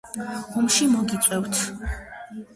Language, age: Georgian, 30-39